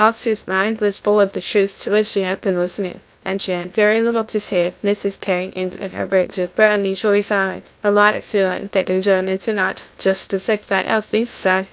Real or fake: fake